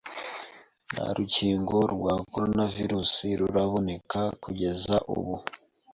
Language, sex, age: Kinyarwanda, male, 19-29